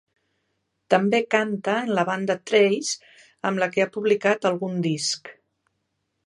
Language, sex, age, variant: Catalan, female, 30-39, Nord-Occidental